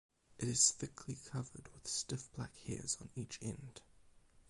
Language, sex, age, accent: English, male, under 19, Australian English; England English; New Zealand English